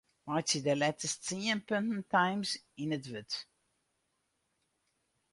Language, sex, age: Western Frisian, female, 60-69